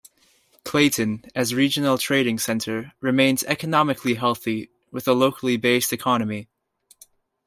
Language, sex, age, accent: English, male, 19-29, Canadian English